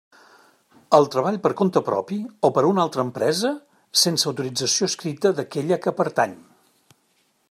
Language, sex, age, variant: Catalan, male, 50-59, Central